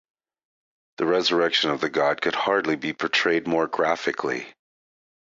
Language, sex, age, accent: English, male, 40-49, United States English